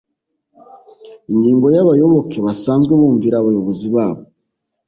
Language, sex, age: Kinyarwanda, male, 40-49